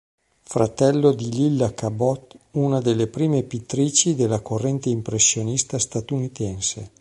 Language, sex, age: Italian, male, 50-59